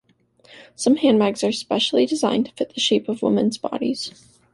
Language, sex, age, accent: English, female, 19-29, United States English